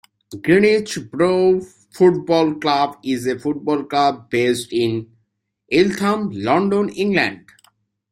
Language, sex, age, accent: English, male, 19-29, United States English